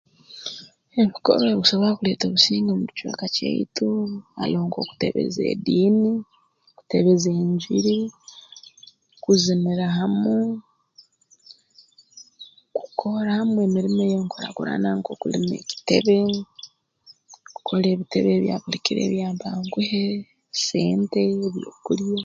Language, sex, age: Tooro, female, 30-39